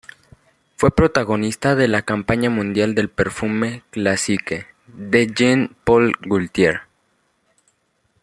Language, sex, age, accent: Spanish, male, under 19, México